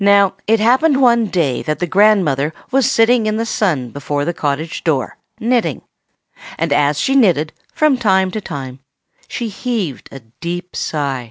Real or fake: real